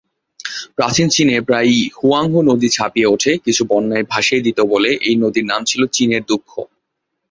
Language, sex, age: Bengali, male, 19-29